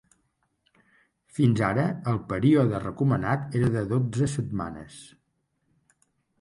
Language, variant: Catalan, Central